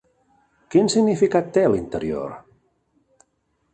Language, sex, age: Catalan, male, 40-49